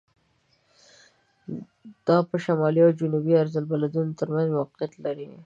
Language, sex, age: Pashto, female, 19-29